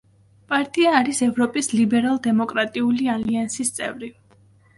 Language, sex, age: Georgian, female, 19-29